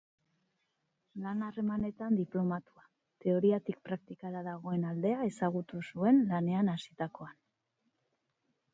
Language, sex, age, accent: Basque, female, 40-49, Mendebalekoa (Araba, Bizkaia, Gipuzkoako mendebaleko herri batzuk)